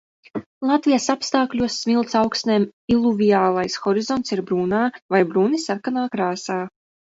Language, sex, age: Latvian, female, 19-29